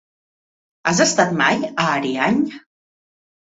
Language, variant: Catalan, Central